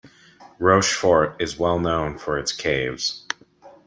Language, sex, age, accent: English, male, 40-49, United States English